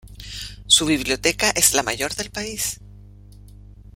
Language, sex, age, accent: Spanish, female, 50-59, Chileno: Chile, Cuyo